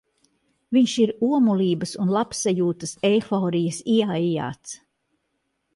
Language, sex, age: Latvian, female, 60-69